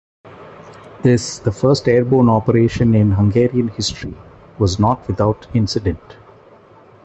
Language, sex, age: English, male, 50-59